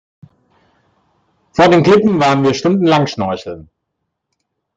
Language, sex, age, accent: German, male, 40-49, Deutschland Deutsch